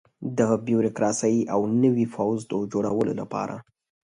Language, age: Pashto, 19-29